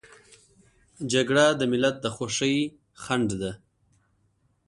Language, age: Pashto, 30-39